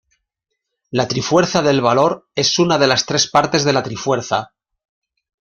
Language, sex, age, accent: Spanish, male, 50-59, España: Norte peninsular (Asturias, Castilla y León, Cantabria, País Vasco, Navarra, Aragón, La Rioja, Guadalajara, Cuenca)